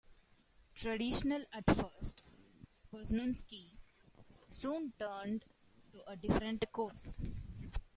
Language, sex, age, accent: English, female, 19-29, India and South Asia (India, Pakistan, Sri Lanka)